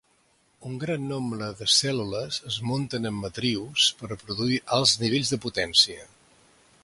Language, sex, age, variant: Catalan, male, 60-69, Central